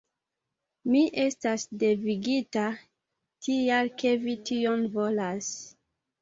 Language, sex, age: Esperanto, female, 19-29